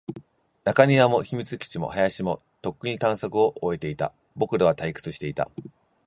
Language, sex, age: Japanese, male, 40-49